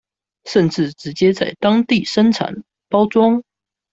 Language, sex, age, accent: Chinese, male, 19-29, 出生地：新北市